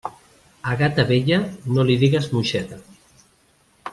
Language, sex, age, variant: Catalan, male, 50-59, Central